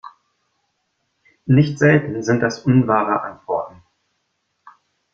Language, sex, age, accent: German, male, 19-29, Deutschland Deutsch